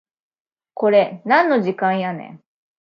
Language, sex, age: Japanese, female, 30-39